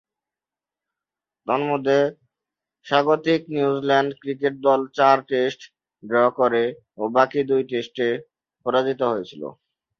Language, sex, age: Bengali, male, 19-29